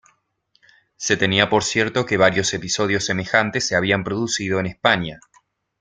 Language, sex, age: Spanish, male, 19-29